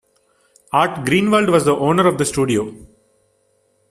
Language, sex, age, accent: English, male, 19-29, India and South Asia (India, Pakistan, Sri Lanka)